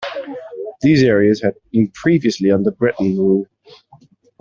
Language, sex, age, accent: English, male, 19-29, England English